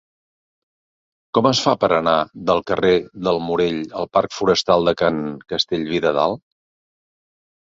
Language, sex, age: Catalan, male, 50-59